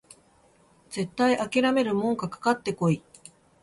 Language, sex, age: Japanese, female, 30-39